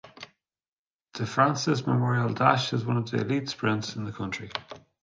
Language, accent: English, Irish English